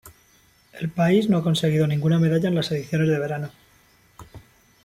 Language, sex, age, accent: Spanish, male, 30-39, España: Centro-Sur peninsular (Madrid, Toledo, Castilla-La Mancha)